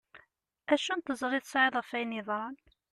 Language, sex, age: Kabyle, female, 19-29